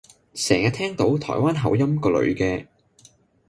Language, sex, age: Cantonese, male, 19-29